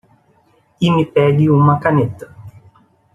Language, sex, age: Portuguese, male, 30-39